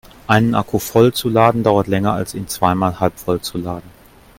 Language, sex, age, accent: German, male, 40-49, Deutschland Deutsch